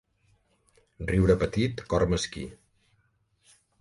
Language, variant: Catalan, Central